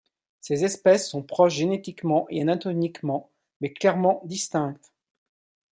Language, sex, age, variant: French, male, 50-59, Français de métropole